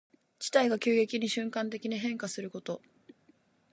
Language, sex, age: Japanese, female, 19-29